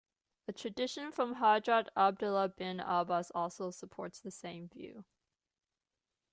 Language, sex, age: English, female, 19-29